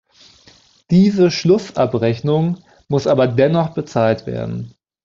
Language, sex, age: German, male, 19-29